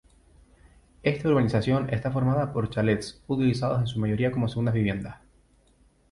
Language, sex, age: Spanish, male, 19-29